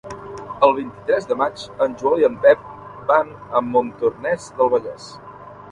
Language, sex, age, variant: Catalan, male, 19-29, Central